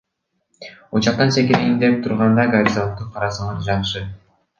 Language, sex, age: Kyrgyz, male, 19-29